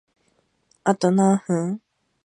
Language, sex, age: Japanese, female, 19-29